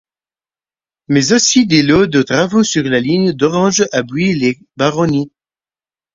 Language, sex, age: French, male, 19-29